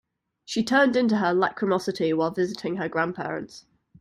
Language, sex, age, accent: English, female, 19-29, England English